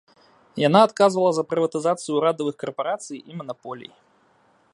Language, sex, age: Belarusian, male, 19-29